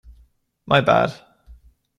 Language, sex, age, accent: English, male, 30-39, England English